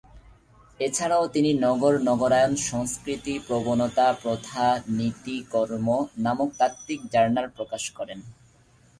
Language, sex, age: Bengali, male, 19-29